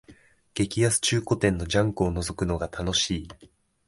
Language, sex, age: Japanese, male, 19-29